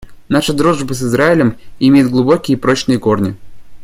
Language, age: Russian, 19-29